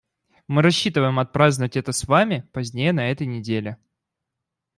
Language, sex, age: Russian, male, 19-29